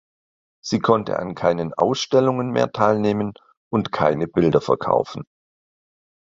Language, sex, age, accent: German, male, 50-59, Deutschland Deutsch